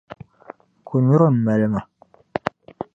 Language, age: Dagbani, 19-29